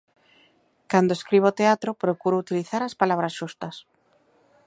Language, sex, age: Galician, female, 30-39